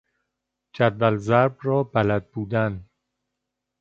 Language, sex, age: Persian, male, 30-39